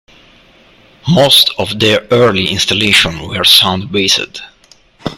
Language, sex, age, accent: English, male, 30-39, United States English